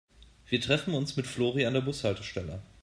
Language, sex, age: German, male, 30-39